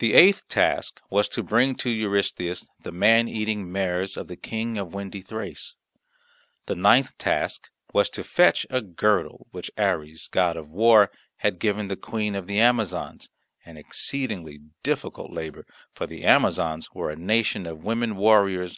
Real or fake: real